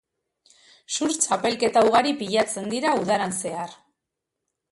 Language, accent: Basque, Mendebalekoa (Araba, Bizkaia, Gipuzkoako mendebaleko herri batzuk)